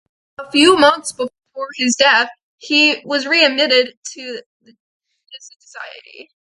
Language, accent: English, United States English